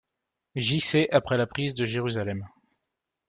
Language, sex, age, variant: French, male, 19-29, Français de métropole